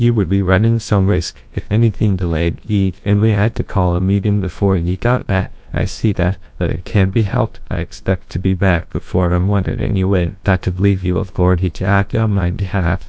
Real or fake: fake